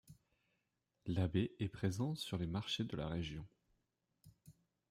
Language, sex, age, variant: French, male, 19-29, Français de métropole